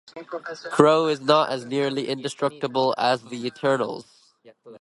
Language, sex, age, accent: English, female, under 19, United States English